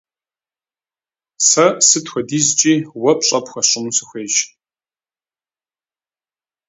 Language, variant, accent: Kabardian, Адыгэбзэ (Къэбэрдей, Кирил, Урысей), Джылэхъстэней (Gilahsteney)